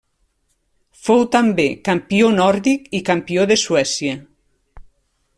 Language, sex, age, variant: Catalan, female, 50-59, Nord-Occidental